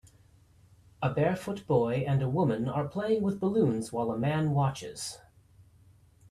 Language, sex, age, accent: English, male, 30-39, United States English